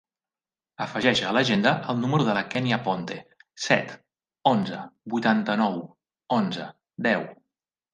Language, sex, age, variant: Catalan, male, 30-39, Central